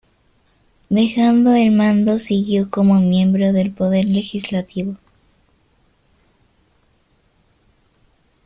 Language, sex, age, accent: Spanish, female, under 19, Andino-Pacífico: Colombia, Perú, Ecuador, oeste de Bolivia y Venezuela andina